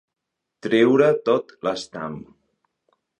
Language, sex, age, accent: Catalan, male, 19-29, aprenent (recent, des del castellà)